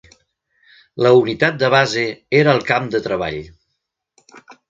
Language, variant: Catalan, Central